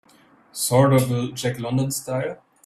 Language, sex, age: English, male, 19-29